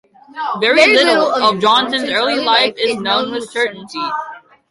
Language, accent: English, United States English